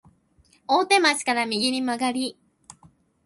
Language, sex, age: Japanese, female, 19-29